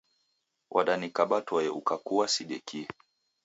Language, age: Taita, 19-29